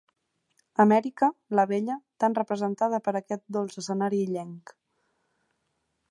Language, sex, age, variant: Catalan, female, 19-29, Central